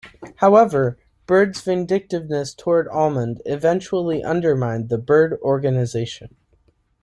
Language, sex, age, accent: English, male, 19-29, United States English